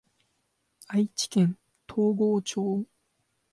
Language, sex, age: Japanese, male, 19-29